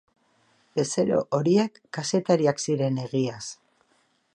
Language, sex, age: Basque, female, 50-59